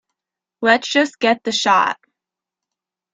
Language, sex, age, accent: English, female, 19-29, United States English